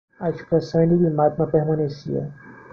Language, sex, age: Portuguese, male, 30-39